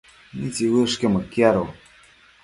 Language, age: Matsés, 19-29